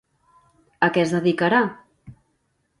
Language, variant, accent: Catalan, Central, central